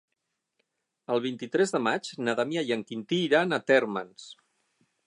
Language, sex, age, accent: Catalan, male, 50-59, balear; central